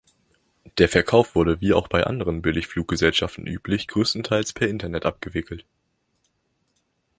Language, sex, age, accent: German, male, 19-29, Deutschland Deutsch